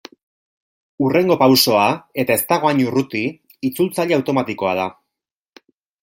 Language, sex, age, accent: Basque, male, 30-39, Erdialdekoa edo Nafarra (Gipuzkoa, Nafarroa)